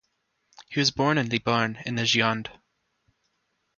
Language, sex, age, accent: English, male, under 19, United States English